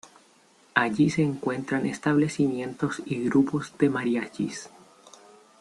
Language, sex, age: Spanish, male, 19-29